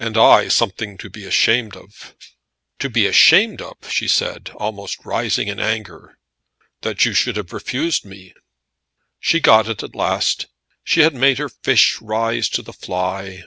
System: none